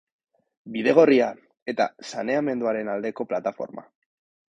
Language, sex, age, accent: Basque, male, 19-29, Mendebalekoa (Araba, Bizkaia, Gipuzkoako mendebaleko herri batzuk)